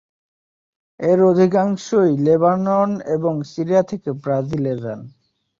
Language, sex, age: Bengali, male, 19-29